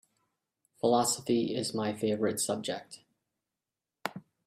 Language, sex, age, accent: English, male, 30-39, United States English